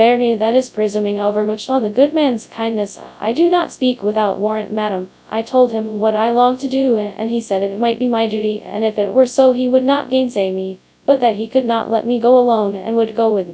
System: TTS, FastPitch